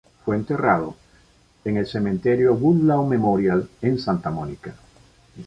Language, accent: Spanish, Caribe: Cuba, Venezuela, Puerto Rico, República Dominicana, Panamá, Colombia caribeña, México caribeño, Costa del golfo de México